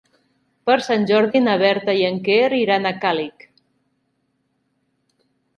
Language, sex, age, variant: Catalan, female, 40-49, Central